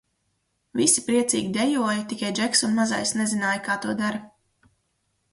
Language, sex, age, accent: Latvian, female, 19-29, Vidus dialekts